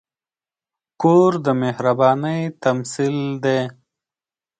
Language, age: Pashto, 19-29